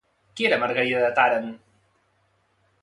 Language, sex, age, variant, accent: Catalan, male, 30-39, Central, central